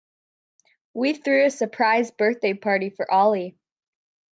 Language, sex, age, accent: English, female, under 19, United States English